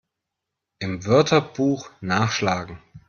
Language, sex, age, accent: German, male, 30-39, Deutschland Deutsch